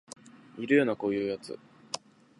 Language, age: Japanese, under 19